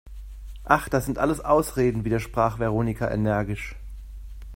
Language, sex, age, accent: German, male, 40-49, Deutschland Deutsch